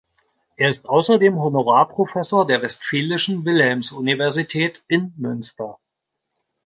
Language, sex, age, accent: German, male, 40-49, Deutschland Deutsch